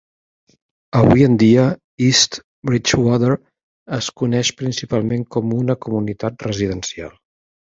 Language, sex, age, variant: Catalan, male, 60-69, Central